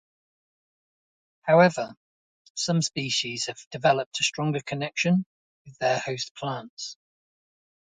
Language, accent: English, England English